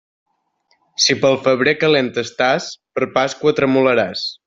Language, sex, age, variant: Catalan, male, under 19, Balear